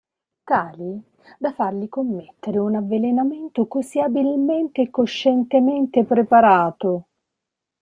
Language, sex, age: Italian, female, 40-49